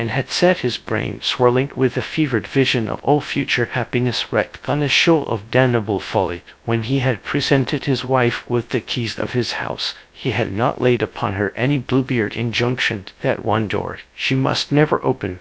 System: TTS, GradTTS